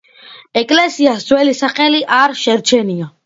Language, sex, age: Georgian, male, under 19